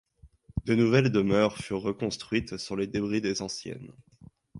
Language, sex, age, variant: French, male, 19-29, Français de métropole